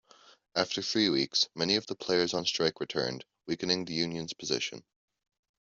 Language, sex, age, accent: English, male, under 19, Canadian English